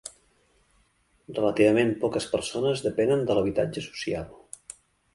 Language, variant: Catalan, Central